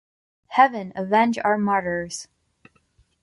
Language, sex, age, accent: English, female, 19-29, Canadian English